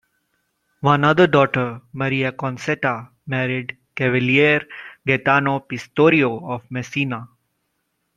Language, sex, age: English, male, 30-39